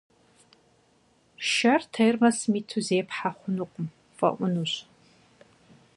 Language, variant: Kabardian, Адыгэбзэ (Къэбэрдей, Кирил, Урысей)